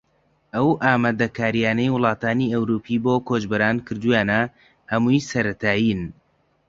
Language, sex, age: Central Kurdish, male, 19-29